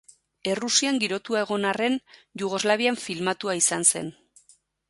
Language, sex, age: Basque, female, 40-49